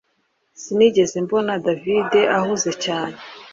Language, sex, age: Kinyarwanda, female, 30-39